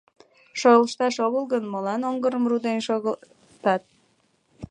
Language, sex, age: Mari, female, 19-29